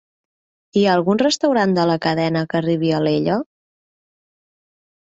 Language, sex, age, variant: Catalan, female, 19-29, Central